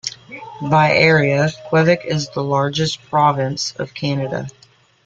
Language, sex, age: English, female, 30-39